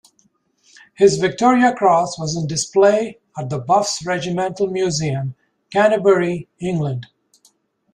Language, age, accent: English, 50-59, United States English